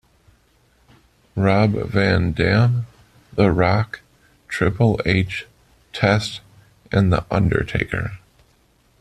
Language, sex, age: English, male, 30-39